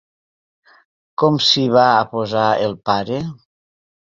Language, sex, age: Catalan, female, 60-69